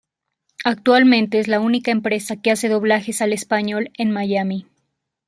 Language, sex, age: Spanish, female, 19-29